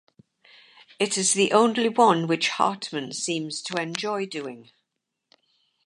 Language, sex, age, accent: English, female, 80-89, England English